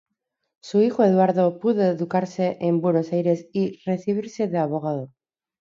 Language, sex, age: Spanish, female, 30-39